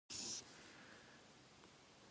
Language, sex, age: English, female, 19-29